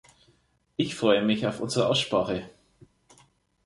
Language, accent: German, Deutschland Deutsch